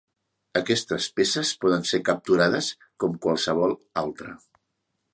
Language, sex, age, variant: Catalan, male, 50-59, Central